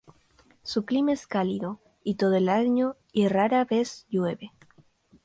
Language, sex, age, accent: Spanish, female, under 19, Peru